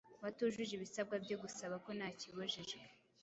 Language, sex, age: Kinyarwanda, female, 19-29